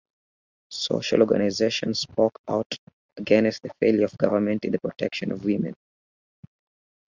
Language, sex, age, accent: English, male, 19-29, United States English